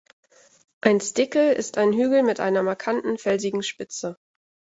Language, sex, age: German, female, 30-39